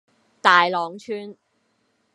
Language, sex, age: Cantonese, female, 19-29